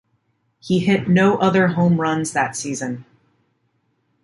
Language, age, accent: English, 19-29, United States English